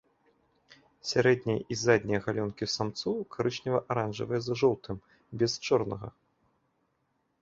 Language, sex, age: Belarusian, male, 30-39